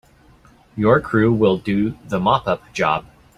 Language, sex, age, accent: English, male, 30-39, United States English